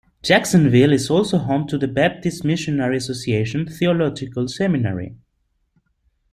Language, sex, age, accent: English, male, 30-39, United States English